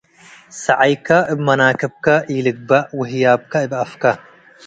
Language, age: Tigre, 19-29